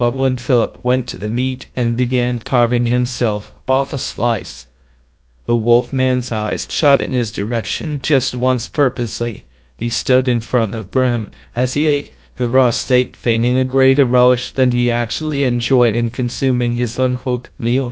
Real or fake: fake